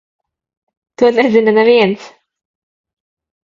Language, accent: Latvian, Kurzeme